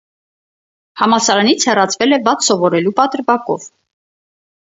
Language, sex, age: Armenian, female, 30-39